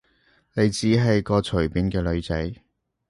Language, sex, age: Cantonese, male, 30-39